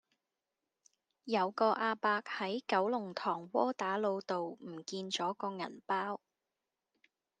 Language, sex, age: Cantonese, female, 30-39